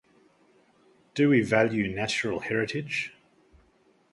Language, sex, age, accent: English, male, 50-59, Australian English